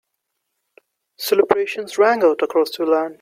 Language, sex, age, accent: English, male, 19-29, India and South Asia (India, Pakistan, Sri Lanka)